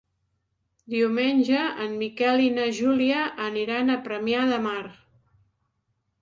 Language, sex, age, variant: Catalan, female, 60-69, Central